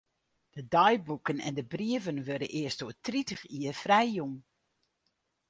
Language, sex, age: Western Frisian, female, 60-69